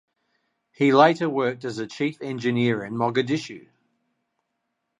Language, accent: English, Australian English